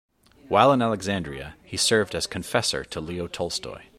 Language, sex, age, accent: English, male, 40-49, United States English